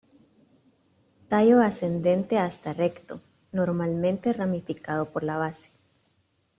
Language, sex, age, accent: Spanish, female, 30-39, América central